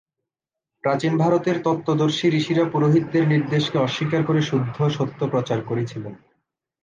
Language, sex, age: Bengali, male, 19-29